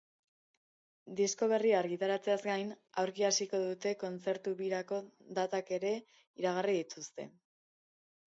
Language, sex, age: Basque, male, 50-59